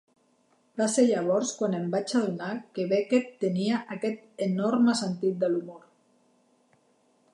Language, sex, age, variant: Catalan, female, 50-59, Central